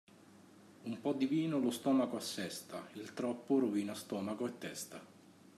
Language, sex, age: Italian, male, 40-49